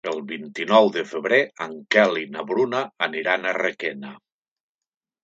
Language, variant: Catalan, Nord-Occidental